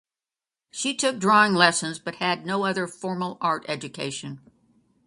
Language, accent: English, United States English